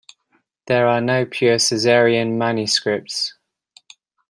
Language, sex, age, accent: English, male, 40-49, England English